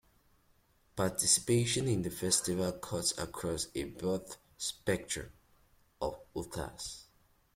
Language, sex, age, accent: English, male, 19-29, England English